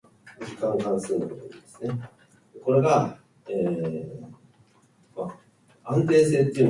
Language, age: Japanese, 19-29